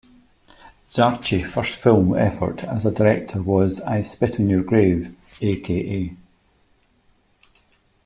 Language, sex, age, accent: English, male, 50-59, Scottish English